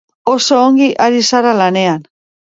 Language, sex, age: Basque, female, 50-59